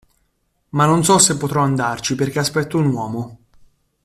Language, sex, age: Italian, male, 19-29